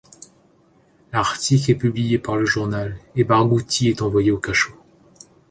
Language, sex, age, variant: French, male, 30-39, Français de métropole